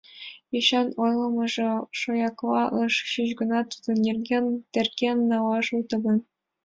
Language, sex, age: Mari, female, under 19